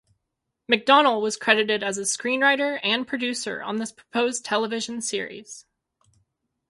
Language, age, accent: English, 19-29, United States English